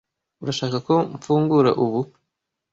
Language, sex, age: Kinyarwanda, male, 19-29